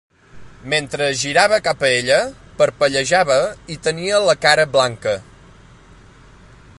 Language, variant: Catalan, Central